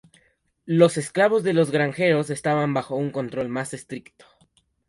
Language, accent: Spanish, Andino-Pacífico: Colombia, Perú, Ecuador, oeste de Bolivia y Venezuela andina